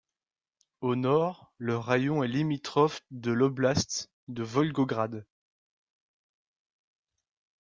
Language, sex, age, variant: French, male, 19-29, Français de métropole